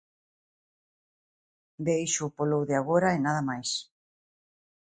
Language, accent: Galician, Atlántico (seseo e gheada)